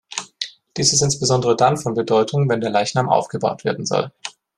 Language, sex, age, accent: German, male, 19-29, Deutschland Deutsch